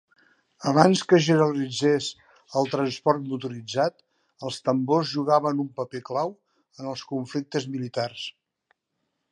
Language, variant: Catalan, Central